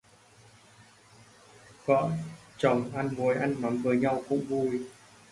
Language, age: Vietnamese, 30-39